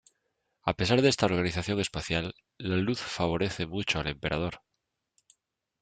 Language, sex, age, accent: Spanish, male, 40-49, España: Norte peninsular (Asturias, Castilla y León, Cantabria, País Vasco, Navarra, Aragón, La Rioja, Guadalajara, Cuenca)